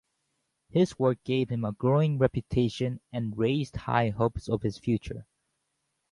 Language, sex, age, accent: English, male, 30-39, United States English